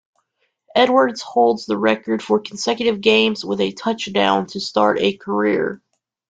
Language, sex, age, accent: English, female, 19-29, United States English